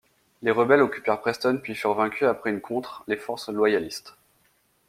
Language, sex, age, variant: French, male, 19-29, Français de métropole